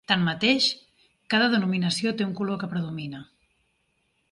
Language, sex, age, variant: Catalan, female, 40-49, Central